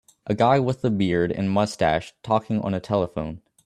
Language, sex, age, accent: English, male, 19-29, United States English